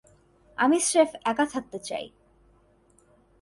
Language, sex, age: Bengali, female, 19-29